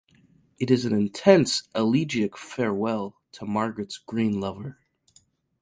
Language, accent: English, United States English